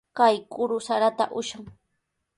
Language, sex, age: Sihuas Ancash Quechua, female, 19-29